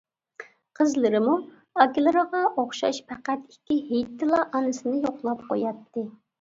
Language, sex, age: Uyghur, female, 19-29